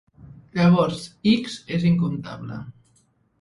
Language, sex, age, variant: Catalan, female, 30-39, Central